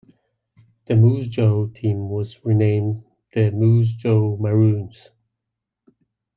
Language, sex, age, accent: English, male, 30-39, United States English